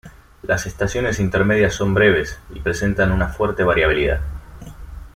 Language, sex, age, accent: Spanish, male, 19-29, Rioplatense: Argentina, Uruguay, este de Bolivia, Paraguay